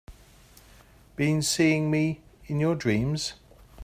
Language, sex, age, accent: English, male, 50-59, England English